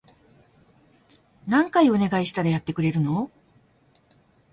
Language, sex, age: Japanese, female, 60-69